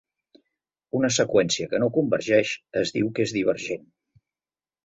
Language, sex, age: Catalan, male, 70-79